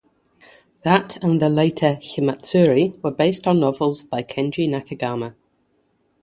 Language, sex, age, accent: English, female, 30-39, England English; yorkshire